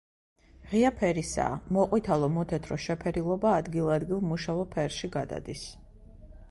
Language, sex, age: Georgian, female, 30-39